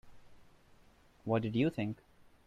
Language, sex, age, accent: English, male, 19-29, India and South Asia (India, Pakistan, Sri Lanka)